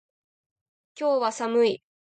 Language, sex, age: Japanese, female, 19-29